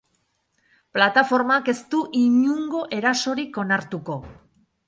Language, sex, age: Basque, female, 50-59